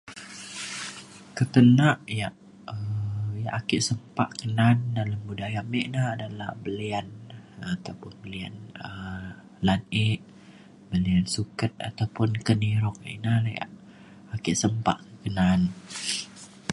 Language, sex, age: Mainstream Kenyah, male, 19-29